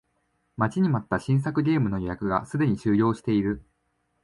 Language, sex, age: Japanese, male, 19-29